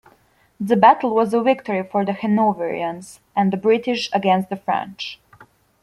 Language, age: English, 19-29